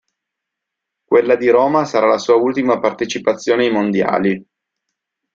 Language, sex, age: Italian, male, 30-39